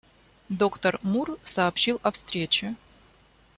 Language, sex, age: Russian, female, 19-29